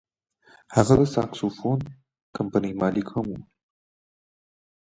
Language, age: Pashto, 19-29